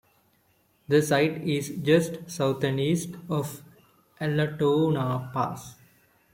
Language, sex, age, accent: English, male, 19-29, India and South Asia (India, Pakistan, Sri Lanka)